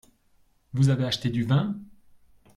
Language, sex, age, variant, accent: French, male, 30-39, Français d'Europe, Français de Suisse